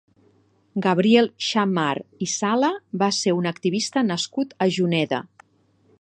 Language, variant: Catalan, Nord-Occidental